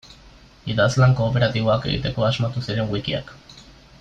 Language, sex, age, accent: Basque, male, 19-29, Mendebalekoa (Araba, Bizkaia, Gipuzkoako mendebaleko herri batzuk)